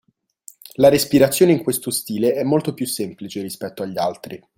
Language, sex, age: Italian, male, 19-29